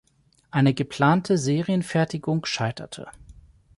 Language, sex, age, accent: German, male, 40-49, Deutschland Deutsch